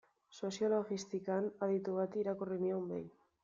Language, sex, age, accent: Basque, female, 19-29, Mendebalekoa (Araba, Bizkaia, Gipuzkoako mendebaleko herri batzuk)